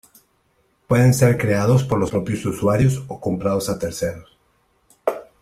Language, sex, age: Spanish, male, 30-39